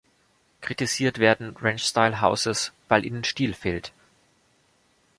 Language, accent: German, Deutschland Deutsch